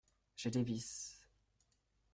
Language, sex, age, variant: French, male, 30-39, Français de métropole